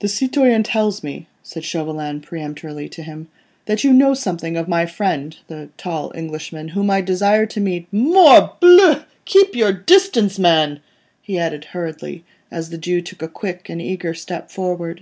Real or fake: real